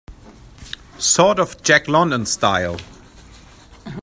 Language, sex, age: English, male, 30-39